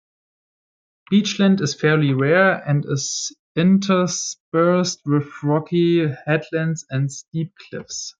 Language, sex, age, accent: English, male, 19-29, United States English